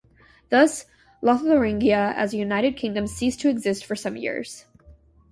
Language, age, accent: English, 19-29, United States English